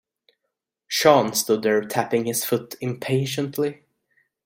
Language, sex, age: English, male, 19-29